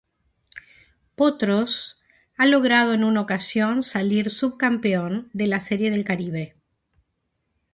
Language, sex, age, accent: Spanish, female, 60-69, Rioplatense: Argentina, Uruguay, este de Bolivia, Paraguay